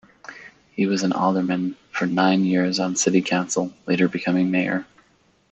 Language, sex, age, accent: English, male, 30-39, United States English